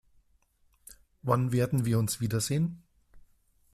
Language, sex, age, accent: German, male, 50-59, Österreichisches Deutsch